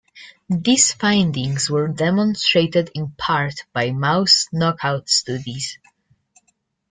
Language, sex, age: English, male, under 19